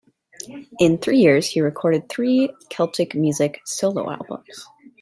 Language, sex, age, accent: English, female, 30-39, United States English